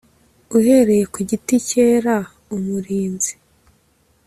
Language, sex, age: Kinyarwanda, female, 19-29